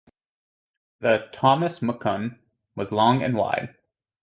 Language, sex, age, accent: English, male, 19-29, United States English